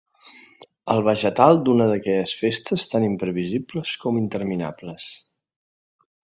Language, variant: Catalan, Central